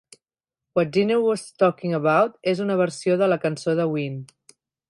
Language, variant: Catalan, Central